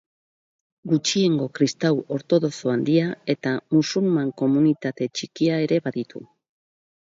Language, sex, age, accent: Basque, female, 60-69, Mendebalekoa (Araba, Bizkaia, Gipuzkoako mendebaleko herri batzuk)